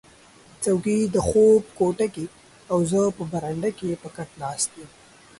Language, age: Pashto, under 19